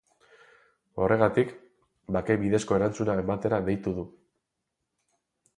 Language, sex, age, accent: Basque, male, 40-49, Mendebalekoa (Araba, Bizkaia, Gipuzkoako mendebaleko herri batzuk)